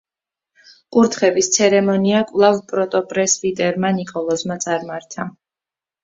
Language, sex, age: Georgian, female, 30-39